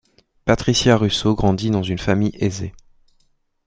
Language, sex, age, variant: French, male, 19-29, Français de métropole